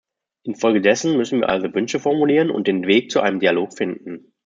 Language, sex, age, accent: German, male, 30-39, Deutschland Deutsch